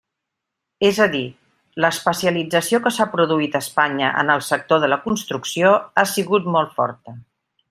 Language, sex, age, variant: Catalan, female, 60-69, Central